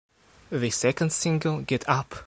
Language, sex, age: English, male, 19-29